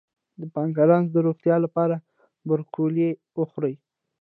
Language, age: Pashto, 19-29